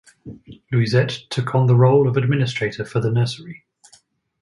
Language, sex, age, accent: English, male, 30-39, England English